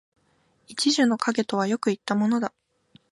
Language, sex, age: Japanese, female, 19-29